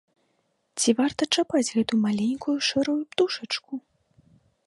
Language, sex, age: Belarusian, female, 19-29